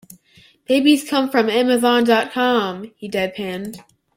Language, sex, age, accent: English, male, under 19, United States English